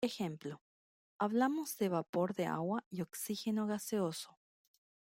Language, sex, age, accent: Spanish, female, 30-39, Rioplatense: Argentina, Uruguay, este de Bolivia, Paraguay